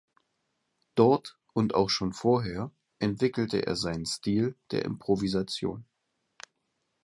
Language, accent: German, Deutschland Deutsch; Hochdeutsch